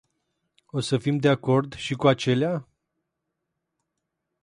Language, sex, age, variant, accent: Romanian, male, 19-29, Romanian-Romania, Muntenesc